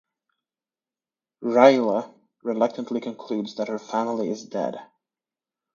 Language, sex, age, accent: English, male, 30-39, United States English